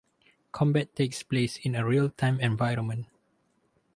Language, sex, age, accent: English, male, 19-29, Malaysian English